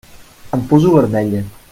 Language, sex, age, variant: Catalan, male, 30-39, Central